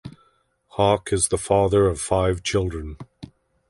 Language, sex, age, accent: English, male, 50-59, Canadian English